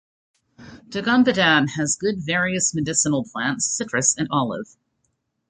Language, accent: English, Canadian English